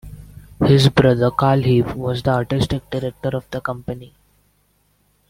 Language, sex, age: English, male, 19-29